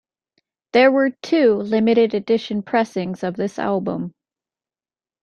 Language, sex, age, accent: English, female, 19-29, United States English